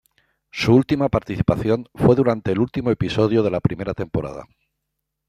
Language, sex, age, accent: Spanish, male, 60-69, España: Centro-Sur peninsular (Madrid, Toledo, Castilla-La Mancha)